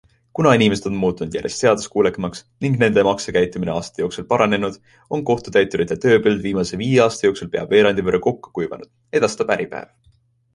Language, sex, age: Estonian, male, 19-29